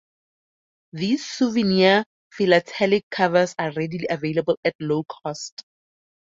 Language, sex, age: English, female, 19-29